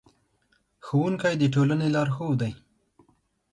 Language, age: Pashto, 19-29